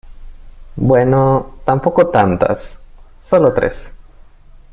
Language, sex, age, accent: Spanish, male, 19-29, Andino-Pacífico: Colombia, Perú, Ecuador, oeste de Bolivia y Venezuela andina